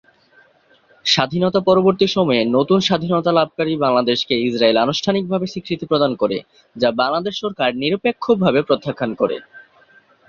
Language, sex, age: Bengali, male, 19-29